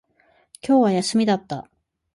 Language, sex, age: Japanese, female, 30-39